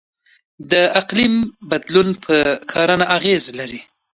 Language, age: Pashto, 19-29